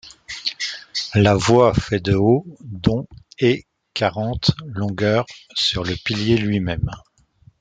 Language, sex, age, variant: French, male, 40-49, Français de métropole